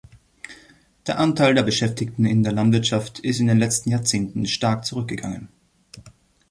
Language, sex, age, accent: German, male, 30-39, Österreichisches Deutsch